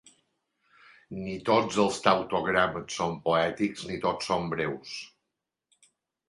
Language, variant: Catalan, Balear